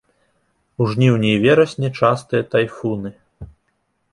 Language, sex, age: Belarusian, male, 19-29